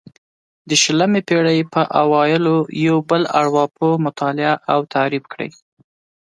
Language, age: Pashto, 30-39